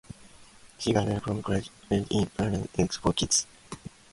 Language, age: English, 19-29